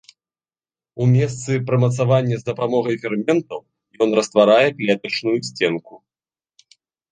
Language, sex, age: Belarusian, male, 30-39